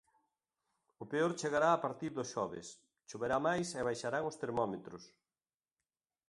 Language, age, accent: Galician, 60-69, Oriental (común en zona oriental)